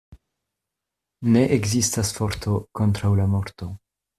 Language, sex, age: Esperanto, male, 19-29